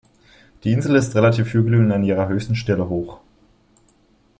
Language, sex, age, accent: German, male, 19-29, Deutschland Deutsch